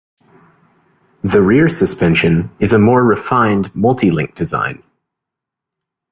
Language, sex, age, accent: English, male, 19-29, United States English